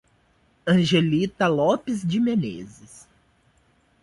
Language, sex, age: Portuguese, male, 19-29